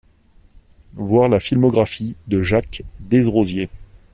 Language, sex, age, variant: French, male, 30-39, Français de métropole